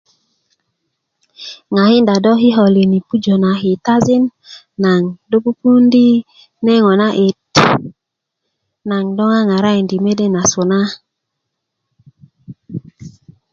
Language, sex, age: Kuku, female, 19-29